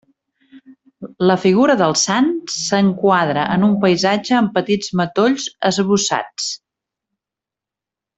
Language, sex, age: Catalan, female, 50-59